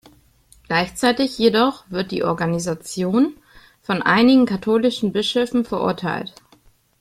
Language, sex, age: German, female, 30-39